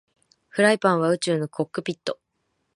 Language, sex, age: Japanese, female, 19-29